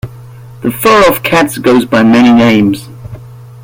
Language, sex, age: English, male, 30-39